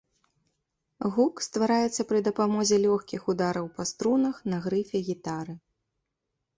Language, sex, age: Belarusian, female, 30-39